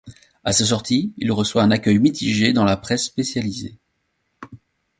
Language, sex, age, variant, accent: French, male, 40-49, Français d'Europe, Français de Belgique